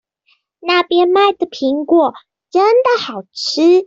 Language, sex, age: Chinese, female, 19-29